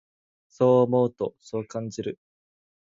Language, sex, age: Japanese, male, 19-29